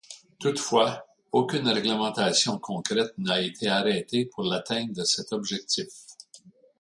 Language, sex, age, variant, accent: French, male, 70-79, Français d'Amérique du Nord, Français du Canada